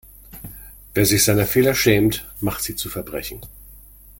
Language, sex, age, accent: German, male, 50-59, Deutschland Deutsch